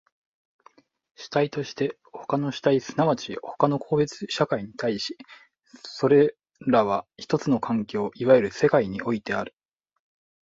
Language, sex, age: Japanese, male, 30-39